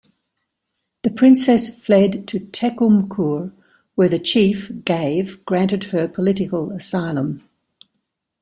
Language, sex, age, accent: English, female, 70-79, Australian English